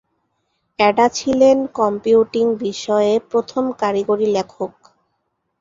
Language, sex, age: Bengali, female, 19-29